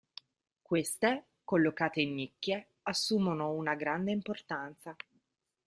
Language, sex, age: Italian, female, 30-39